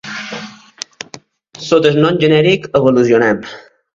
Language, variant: Catalan, Balear